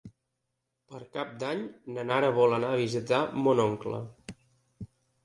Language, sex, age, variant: Catalan, male, 30-39, Septentrional